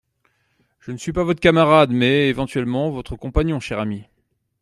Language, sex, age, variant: French, male, 40-49, Français de métropole